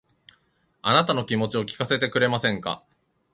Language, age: Japanese, 30-39